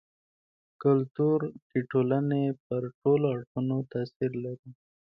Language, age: Pashto, 19-29